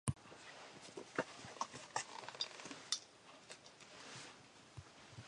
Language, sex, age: English, female, under 19